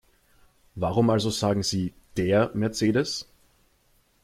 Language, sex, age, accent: German, male, 19-29, Österreichisches Deutsch